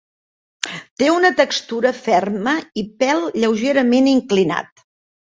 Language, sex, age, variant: Catalan, female, 60-69, Central